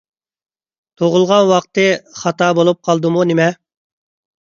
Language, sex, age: Uyghur, male, 30-39